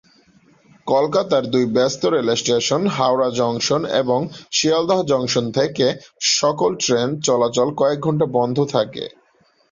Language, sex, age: Bengali, male, 19-29